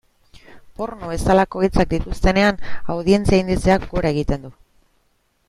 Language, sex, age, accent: Basque, female, 30-39, Mendebalekoa (Araba, Bizkaia, Gipuzkoako mendebaleko herri batzuk)